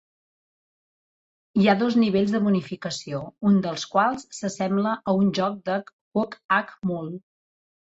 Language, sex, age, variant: Catalan, female, 40-49, Central